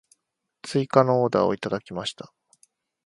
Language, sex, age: Japanese, male, 19-29